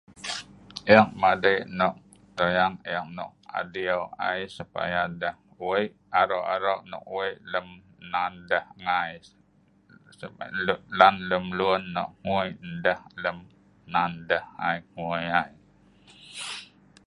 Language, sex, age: Sa'ban, female, 60-69